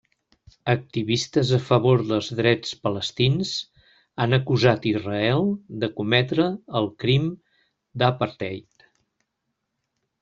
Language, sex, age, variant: Catalan, male, 60-69, Central